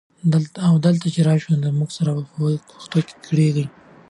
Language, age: Pashto, 19-29